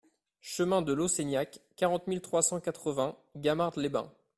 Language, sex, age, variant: French, male, 30-39, Français de métropole